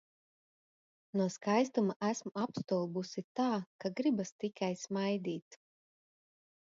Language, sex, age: Latvian, female, 40-49